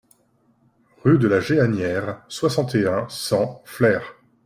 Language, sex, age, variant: French, male, 19-29, Français de métropole